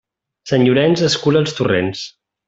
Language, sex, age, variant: Catalan, male, 30-39, Central